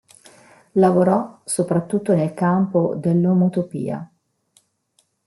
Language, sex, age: Italian, female, 40-49